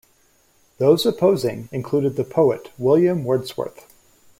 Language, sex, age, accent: English, male, 30-39, United States English